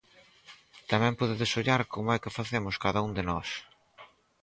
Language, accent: Galician, Normativo (estándar)